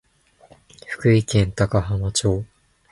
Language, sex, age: Japanese, male, 19-29